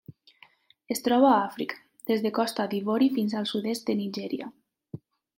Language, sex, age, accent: Catalan, female, 19-29, valencià